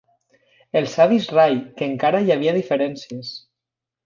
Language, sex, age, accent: Catalan, male, 30-39, valencià